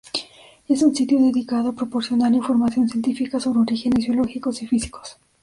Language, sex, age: Spanish, female, under 19